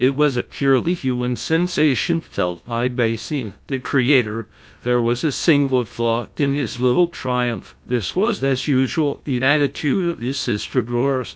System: TTS, GlowTTS